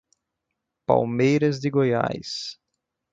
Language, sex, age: Portuguese, male, 19-29